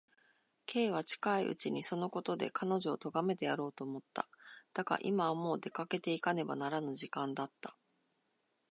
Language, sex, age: Japanese, female, 40-49